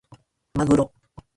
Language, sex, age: Japanese, female, 40-49